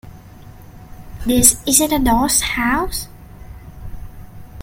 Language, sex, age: English, female, 19-29